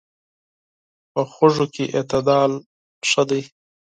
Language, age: Pashto, 19-29